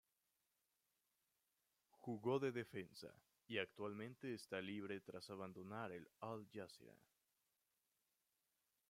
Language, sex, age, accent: Spanish, male, 19-29, México